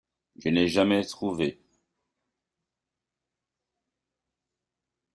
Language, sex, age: French, male, 50-59